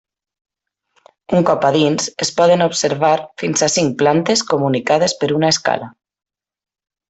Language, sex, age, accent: Catalan, female, 30-39, valencià